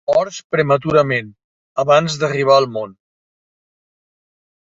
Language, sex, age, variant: Catalan, male, 60-69, Central